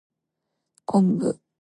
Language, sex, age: Japanese, female, 19-29